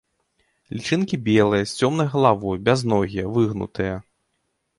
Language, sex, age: Belarusian, male, 30-39